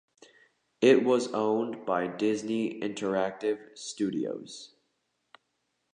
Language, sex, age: English, male, under 19